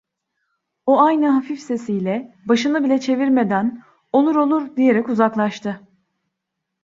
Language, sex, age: Turkish, female, 30-39